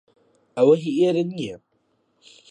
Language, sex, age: Central Kurdish, male, under 19